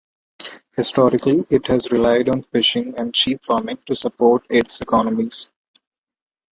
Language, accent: English, India and South Asia (India, Pakistan, Sri Lanka)